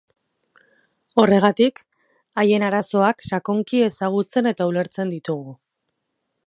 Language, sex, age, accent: Basque, female, 40-49, Erdialdekoa edo Nafarra (Gipuzkoa, Nafarroa)